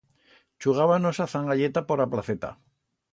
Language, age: Aragonese, 60-69